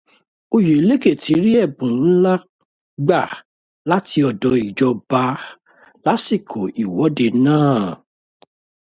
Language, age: Yoruba, 50-59